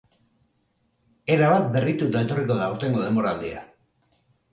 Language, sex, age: Basque, male, 40-49